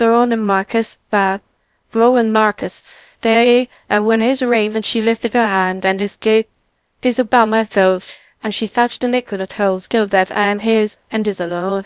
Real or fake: fake